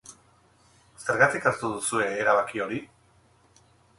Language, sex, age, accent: Basque, male, 50-59, Erdialdekoa edo Nafarra (Gipuzkoa, Nafarroa)